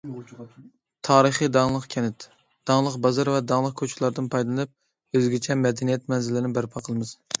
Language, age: Uyghur, 19-29